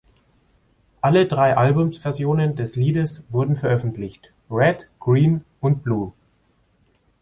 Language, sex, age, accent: German, male, 19-29, Deutschland Deutsch